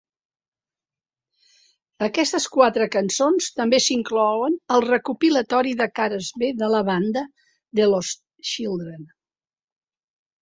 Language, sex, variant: Catalan, female, Central